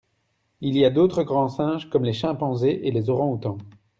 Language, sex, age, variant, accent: French, male, 30-39, Français d'Europe, Français de Belgique